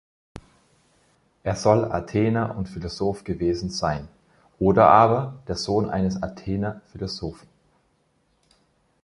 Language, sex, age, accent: German, male, 30-39, Österreichisches Deutsch